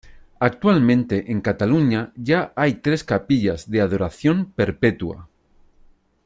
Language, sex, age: Spanish, male, 40-49